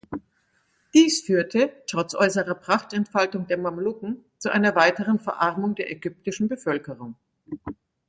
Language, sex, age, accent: German, female, 60-69, Deutschland Deutsch